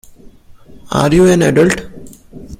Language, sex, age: English, male, 19-29